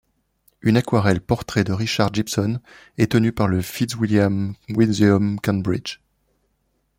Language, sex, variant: French, male, Français de métropole